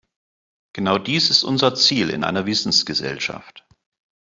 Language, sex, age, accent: German, male, 50-59, Deutschland Deutsch